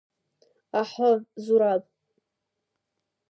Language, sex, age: Abkhazian, female, under 19